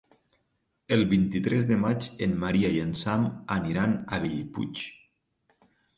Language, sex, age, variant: Catalan, male, 40-49, Nord-Occidental